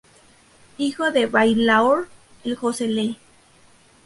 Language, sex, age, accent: Spanish, female, 19-29, México